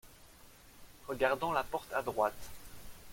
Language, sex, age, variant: French, male, 30-39, Français de métropole